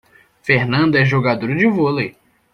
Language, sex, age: Portuguese, male, under 19